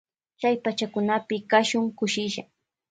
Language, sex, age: Loja Highland Quichua, female, 19-29